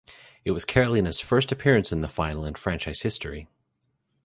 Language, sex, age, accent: English, male, 30-39, Canadian English